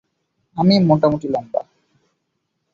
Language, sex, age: Bengali, male, 19-29